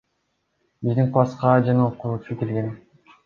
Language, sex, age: Kyrgyz, male, under 19